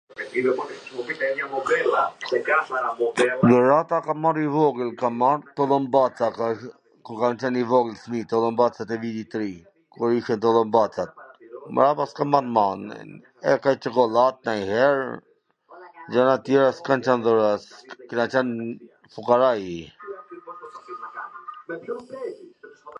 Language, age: Gheg Albanian, 40-49